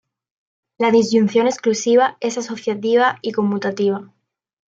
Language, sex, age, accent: Spanish, female, 19-29, España: Sur peninsular (Andalucia, Extremadura, Murcia)